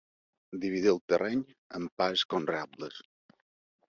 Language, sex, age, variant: Catalan, male, 50-59, Balear